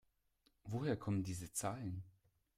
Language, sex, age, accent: German, male, 19-29, Deutschland Deutsch